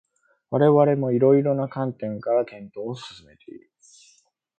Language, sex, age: Japanese, male, 19-29